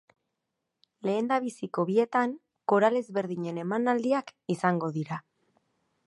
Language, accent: Basque, Erdialdekoa edo Nafarra (Gipuzkoa, Nafarroa)